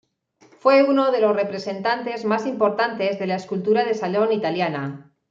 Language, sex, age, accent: Spanish, female, 40-49, España: Norte peninsular (Asturias, Castilla y León, Cantabria, País Vasco, Navarra, Aragón, La Rioja, Guadalajara, Cuenca)